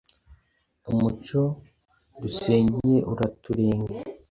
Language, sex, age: Kinyarwanda, male, under 19